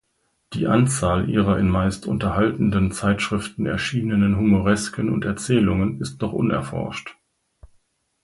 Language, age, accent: German, 50-59, Deutschland Deutsch